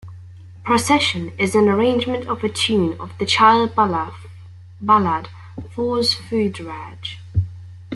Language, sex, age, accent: English, female, under 19, England English